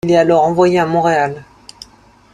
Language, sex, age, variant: French, male, 30-39, Français de métropole